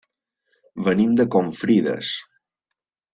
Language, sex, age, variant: Catalan, male, 40-49, Balear